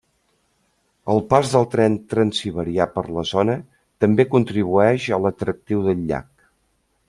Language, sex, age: Catalan, male, 50-59